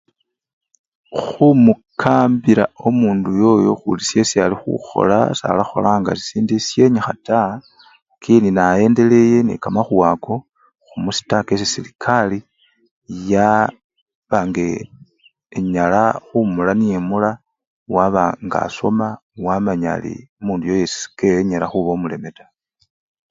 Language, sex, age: Luyia, male, 40-49